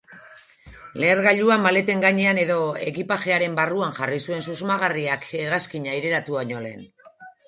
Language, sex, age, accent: Basque, female, 40-49, Erdialdekoa edo Nafarra (Gipuzkoa, Nafarroa)